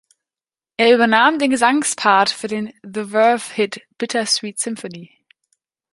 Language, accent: German, Deutschland Deutsch